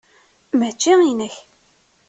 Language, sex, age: Kabyle, female, 30-39